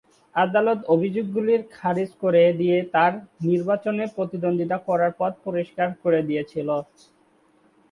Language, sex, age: Bengali, male, 19-29